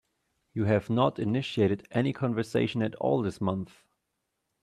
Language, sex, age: English, male, 19-29